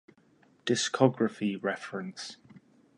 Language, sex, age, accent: English, male, 30-39, England English